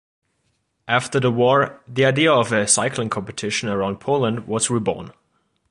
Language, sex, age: English, male, under 19